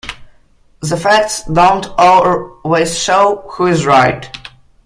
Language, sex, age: English, male, under 19